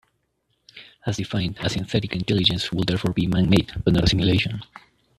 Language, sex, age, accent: English, male, 19-29, United States English